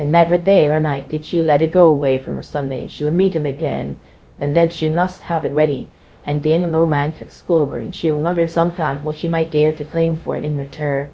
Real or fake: fake